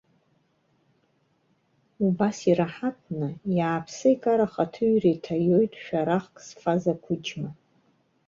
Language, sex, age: Abkhazian, female, 40-49